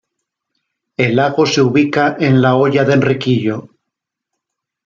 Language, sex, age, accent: Spanish, male, 40-49, España: Norte peninsular (Asturias, Castilla y León, Cantabria, País Vasco, Navarra, Aragón, La Rioja, Guadalajara, Cuenca)